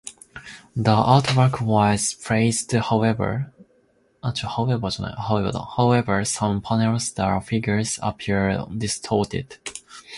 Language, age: English, 19-29